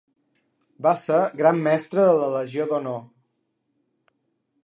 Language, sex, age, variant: Catalan, male, 40-49, Balear